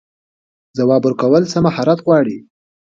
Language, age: Pashto, 19-29